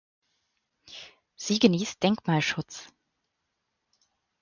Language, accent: German, Deutschland Deutsch